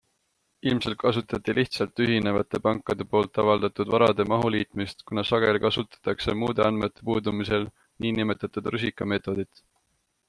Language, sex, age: Estonian, male, 19-29